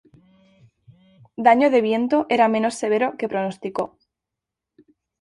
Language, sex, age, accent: Spanish, female, 19-29, España: Centro-Sur peninsular (Madrid, Toledo, Castilla-La Mancha)